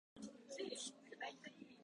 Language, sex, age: Japanese, female, 19-29